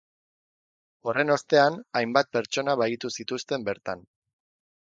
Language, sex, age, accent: Basque, male, 30-39, Erdialdekoa edo Nafarra (Gipuzkoa, Nafarroa)